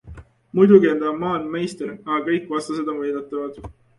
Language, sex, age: Estonian, male, 19-29